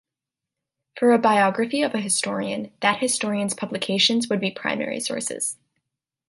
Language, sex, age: English, female, 19-29